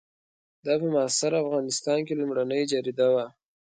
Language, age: Pashto, 19-29